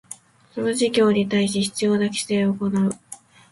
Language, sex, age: Japanese, female, 19-29